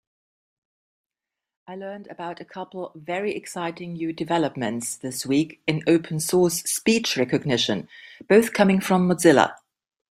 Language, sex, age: English, female, 40-49